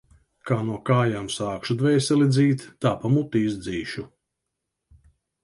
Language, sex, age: Latvian, male, 50-59